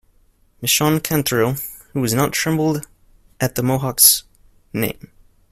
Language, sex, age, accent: English, male, 19-29, United States English